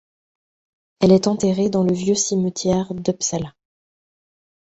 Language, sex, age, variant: French, female, 30-39, Français de métropole